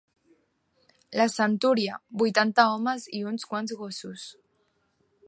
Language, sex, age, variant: Catalan, female, 19-29, Central